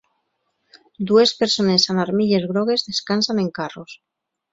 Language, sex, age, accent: Catalan, female, 40-49, valencià